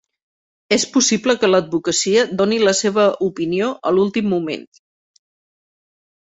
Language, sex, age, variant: Catalan, female, 50-59, Central